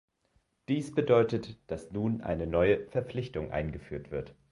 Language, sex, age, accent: German, male, 19-29, Deutschland Deutsch